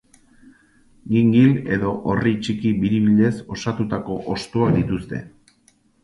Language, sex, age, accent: Basque, male, 40-49, Erdialdekoa edo Nafarra (Gipuzkoa, Nafarroa)